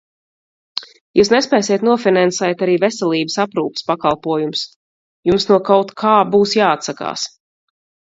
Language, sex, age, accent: Latvian, female, 30-39, Vidus dialekts